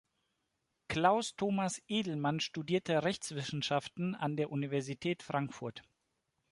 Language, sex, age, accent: German, male, 30-39, Deutschland Deutsch